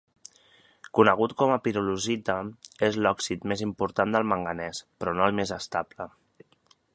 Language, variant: Catalan, Central